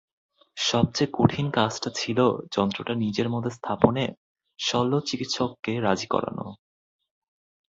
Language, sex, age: Bengali, male, 19-29